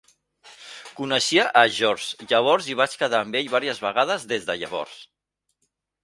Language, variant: Catalan, Central